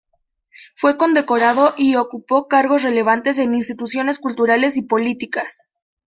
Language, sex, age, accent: Spanish, female, 19-29, México